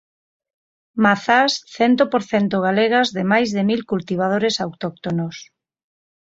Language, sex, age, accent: Galician, female, 30-39, Normativo (estándar)